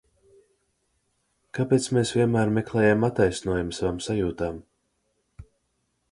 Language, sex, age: Latvian, male, 19-29